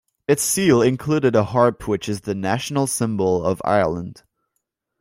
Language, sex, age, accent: English, male, under 19, United States English